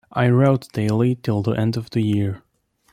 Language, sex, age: English, male, under 19